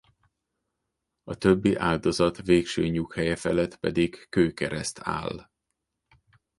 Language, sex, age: Hungarian, male, 40-49